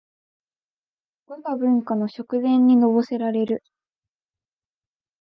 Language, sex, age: Japanese, female, 19-29